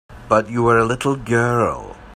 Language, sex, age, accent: English, male, 60-69, Scottish English